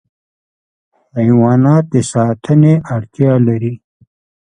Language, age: Pashto, 70-79